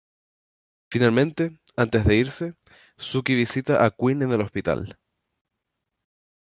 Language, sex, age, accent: Spanish, male, 19-29, España: Islas Canarias